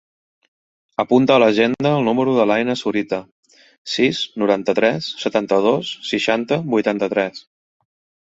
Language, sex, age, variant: Catalan, male, 40-49, Central